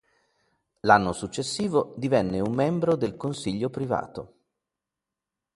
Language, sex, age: Italian, male, 40-49